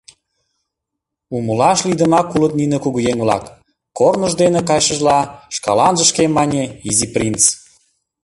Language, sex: Mari, male